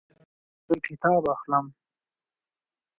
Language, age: Pashto, 19-29